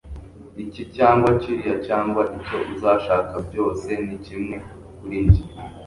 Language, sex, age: Kinyarwanda, male, under 19